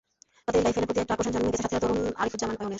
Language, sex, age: Bengali, female, 19-29